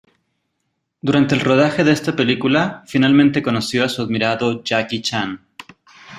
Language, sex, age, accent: Spanish, male, 30-39, México